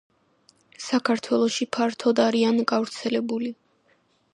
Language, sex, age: Georgian, female, under 19